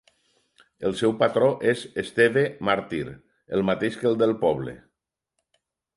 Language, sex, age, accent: Catalan, male, 60-69, valencià